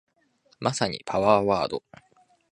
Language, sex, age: Japanese, male, 19-29